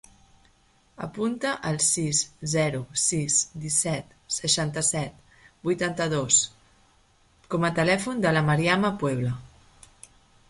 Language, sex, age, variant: Catalan, female, 30-39, Central